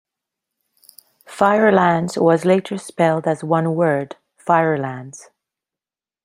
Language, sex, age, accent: English, female, 40-49, Canadian English